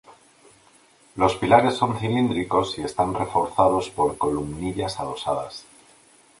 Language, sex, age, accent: Spanish, male, 40-49, España: Norte peninsular (Asturias, Castilla y León, Cantabria, País Vasco, Navarra, Aragón, La Rioja, Guadalajara, Cuenca)